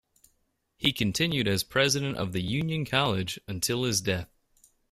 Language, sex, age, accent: English, male, 19-29, United States English